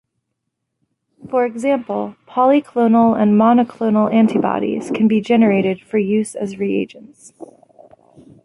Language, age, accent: English, 30-39, United States English